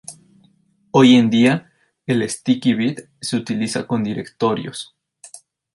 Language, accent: Spanish, México